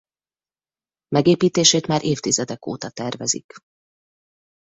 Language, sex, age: Hungarian, female, 30-39